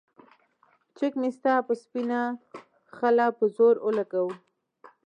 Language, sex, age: Pashto, female, 19-29